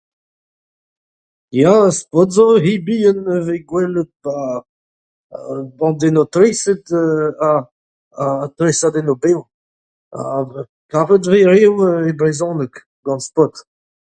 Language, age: Breton, 40-49